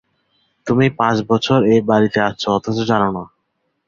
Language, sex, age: Bengali, male, 19-29